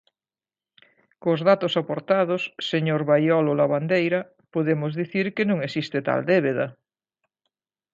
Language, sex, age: Galician, female, 60-69